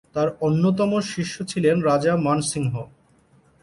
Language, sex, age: Bengali, male, 30-39